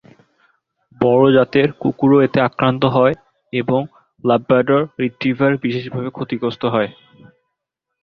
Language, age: Bengali, under 19